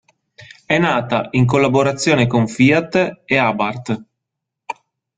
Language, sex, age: Italian, male, 30-39